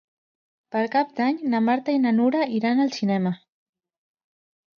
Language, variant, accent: Catalan, Central, central